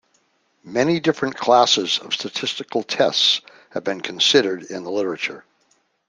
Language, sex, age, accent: English, male, 70-79, United States English